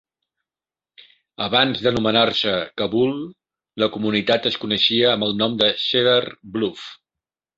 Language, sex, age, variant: Catalan, male, 60-69, Central